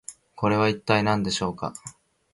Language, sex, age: Japanese, male, 19-29